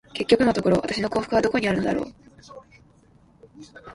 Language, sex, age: Japanese, female, under 19